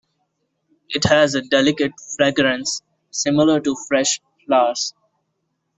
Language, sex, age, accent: English, male, under 19, India and South Asia (India, Pakistan, Sri Lanka)